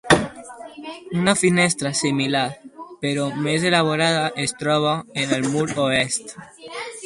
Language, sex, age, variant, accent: Catalan, male, under 19, Valencià meridional, valencià